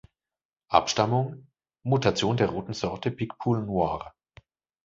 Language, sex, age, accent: German, male, 30-39, Deutschland Deutsch